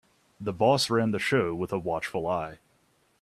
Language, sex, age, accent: English, male, 30-39, United States English